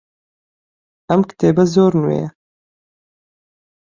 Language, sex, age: Central Kurdish, male, 19-29